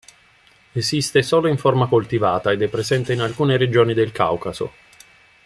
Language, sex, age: Italian, male, 50-59